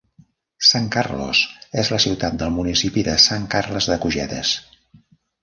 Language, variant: Catalan, Central